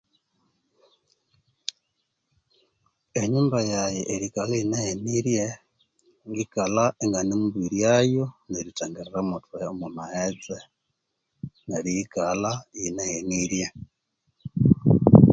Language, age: Konzo, 40-49